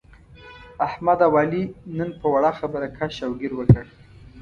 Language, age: Pashto, 19-29